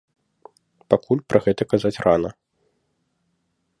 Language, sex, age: Belarusian, male, 19-29